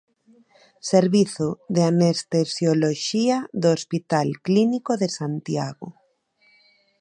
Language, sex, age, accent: Galician, female, 30-39, Normativo (estándar)